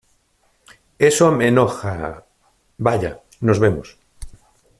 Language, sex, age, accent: Spanish, male, 50-59, España: Norte peninsular (Asturias, Castilla y León, Cantabria, País Vasco, Navarra, Aragón, La Rioja, Guadalajara, Cuenca)